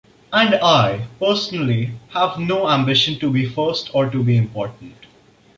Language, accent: English, India and South Asia (India, Pakistan, Sri Lanka)